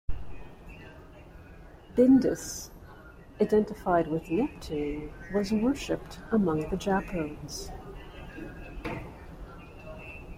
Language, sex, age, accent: English, female, 40-49, United States English